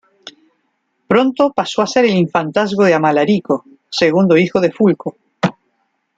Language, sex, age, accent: Spanish, female, 50-59, Rioplatense: Argentina, Uruguay, este de Bolivia, Paraguay